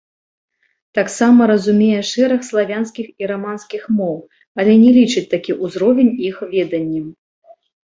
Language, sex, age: Belarusian, female, 30-39